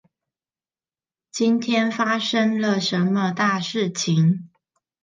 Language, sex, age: Chinese, female, 30-39